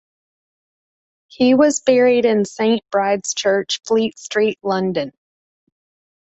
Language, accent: English, United States English